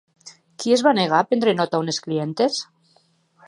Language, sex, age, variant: Catalan, female, 50-59, Nord-Occidental